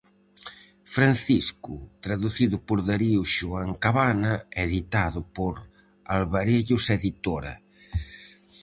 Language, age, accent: Galician, 50-59, Central (gheada)